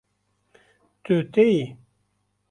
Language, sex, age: Kurdish, male, 50-59